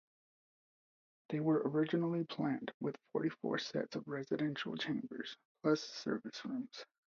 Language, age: English, 40-49